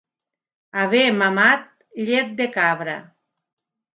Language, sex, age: Catalan, female, 50-59